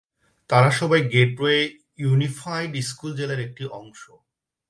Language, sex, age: Bengali, male, 30-39